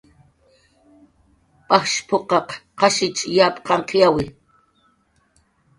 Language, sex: Jaqaru, female